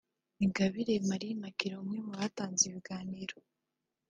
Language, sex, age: Kinyarwanda, female, under 19